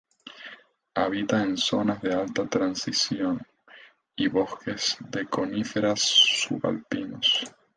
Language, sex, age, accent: Spanish, male, 19-29, Caribe: Cuba, Venezuela, Puerto Rico, República Dominicana, Panamá, Colombia caribeña, México caribeño, Costa del golfo de México